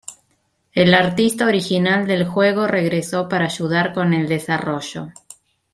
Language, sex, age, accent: Spanish, female, 19-29, Rioplatense: Argentina, Uruguay, este de Bolivia, Paraguay